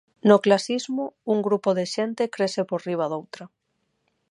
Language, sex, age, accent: Galician, female, 30-39, Normativo (estándar); Neofalante